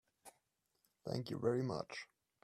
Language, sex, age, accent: English, male, 19-29, England English